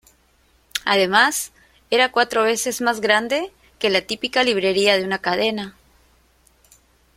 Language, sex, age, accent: Spanish, female, 30-39, Andino-Pacífico: Colombia, Perú, Ecuador, oeste de Bolivia y Venezuela andina